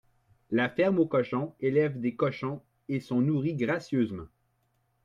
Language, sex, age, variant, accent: French, male, 40-49, Français d'Amérique du Nord, Français du Canada